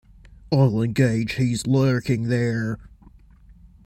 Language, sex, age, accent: English, male, 30-39, Australian English